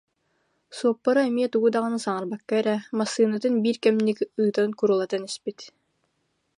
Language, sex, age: Yakut, female, 19-29